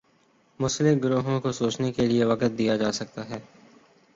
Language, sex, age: Urdu, male, 19-29